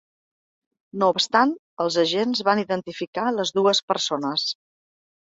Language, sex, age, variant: Catalan, female, 50-59, Central